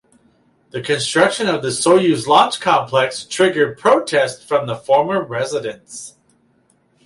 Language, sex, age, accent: English, male, 50-59, United States English